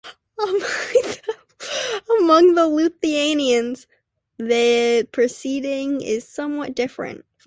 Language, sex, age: English, female, under 19